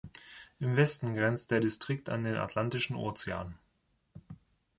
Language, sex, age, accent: German, male, 30-39, Deutschland Deutsch